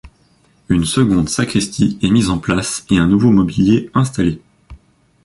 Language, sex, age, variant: French, male, under 19, Français de métropole